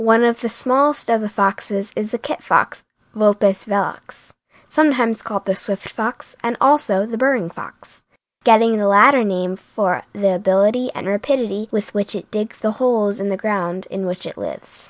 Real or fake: real